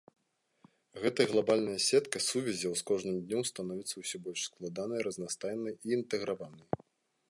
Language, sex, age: Belarusian, male, 19-29